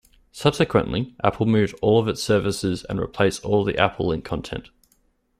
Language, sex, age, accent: English, male, 19-29, Australian English